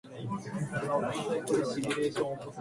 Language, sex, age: Japanese, female, 19-29